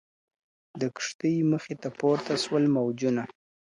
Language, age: Pashto, 19-29